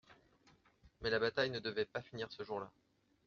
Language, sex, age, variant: French, male, 30-39, Français de métropole